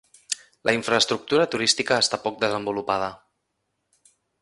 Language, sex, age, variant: Catalan, male, 19-29, Central